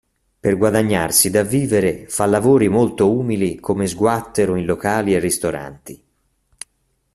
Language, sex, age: Italian, male, 40-49